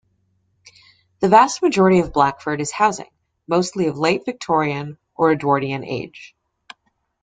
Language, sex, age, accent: English, female, 19-29, United States English